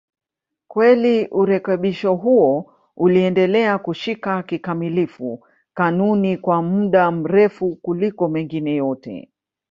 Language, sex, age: Swahili, female, 50-59